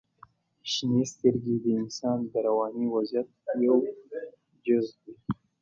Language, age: Pashto, 19-29